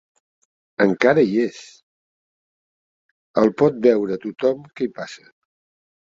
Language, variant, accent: Catalan, Central, central; tarragoní